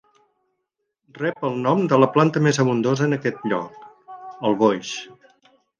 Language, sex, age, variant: Catalan, male, 60-69, Central